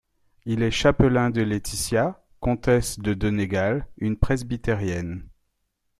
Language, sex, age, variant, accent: French, male, 40-49, Français des départements et régions d'outre-mer, Français de La Réunion